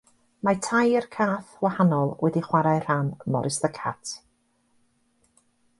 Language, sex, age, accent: Welsh, female, 60-69, Y Deyrnas Unedig Cymraeg